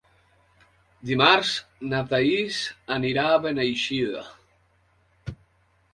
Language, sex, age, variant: Catalan, male, 50-59, Central